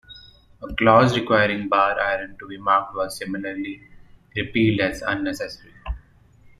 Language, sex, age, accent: English, male, 19-29, India and South Asia (India, Pakistan, Sri Lanka)